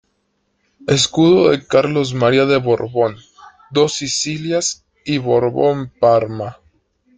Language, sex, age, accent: Spanish, male, 19-29, México